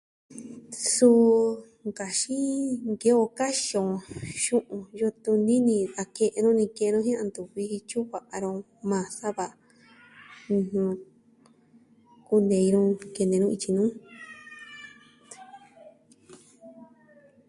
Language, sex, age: Southwestern Tlaxiaco Mixtec, female, 19-29